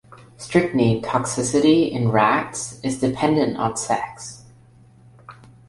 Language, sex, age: English, male, under 19